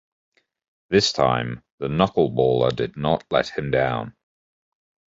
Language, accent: English, England English